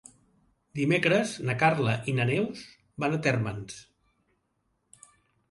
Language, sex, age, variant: Catalan, male, 60-69, Central